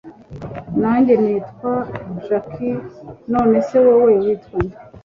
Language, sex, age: Kinyarwanda, female, 30-39